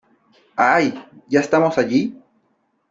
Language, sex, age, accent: Spanish, male, 30-39, Chileno: Chile, Cuyo